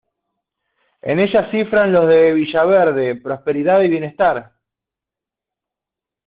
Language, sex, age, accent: Spanish, male, 40-49, Rioplatense: Argentina, Uruguay, este de Bolivia, Paraguay